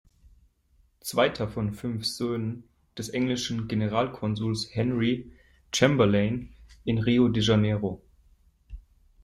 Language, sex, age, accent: German, male, 19-29, Deutschland Deutsch